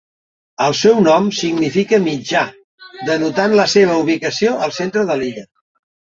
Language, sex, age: Catalan, male, 60-69